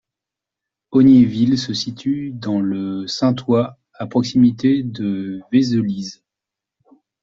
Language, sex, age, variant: French, male, 40-49, Français de métropole